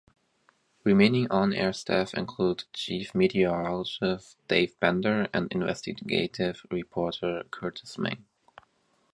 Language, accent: English, United States English